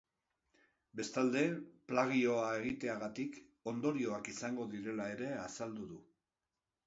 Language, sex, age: Basque, male, 60-69